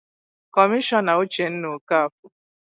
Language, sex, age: Igbo, female, 19-29